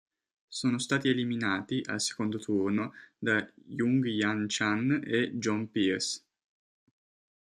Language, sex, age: Italian, male, 19-29